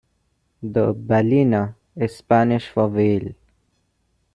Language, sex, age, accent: English, male, 19-29, India and South Asia (India, Pakistan, Sri Lanka)